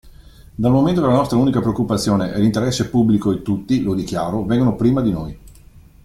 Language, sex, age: Italian, male, 40-49